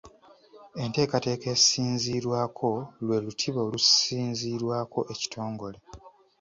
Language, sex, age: Ganda, male, 19-29